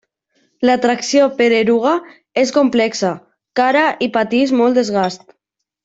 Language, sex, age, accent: Catalan, female, under 19, valencià